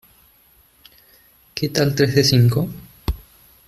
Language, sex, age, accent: Spanish, male, 30-39, Rioplatense: Argentina, Uruguay, este de Bolivia, Paraguay